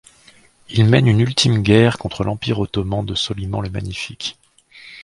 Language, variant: French, Français de métropole